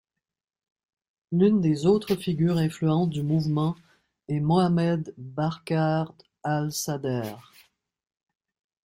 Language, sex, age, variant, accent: French, female, 50-59, Français d'Amérique du Nord, Français du Canada